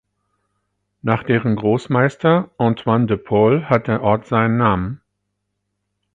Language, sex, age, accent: German, male, 40-49, Deutschland Deutsch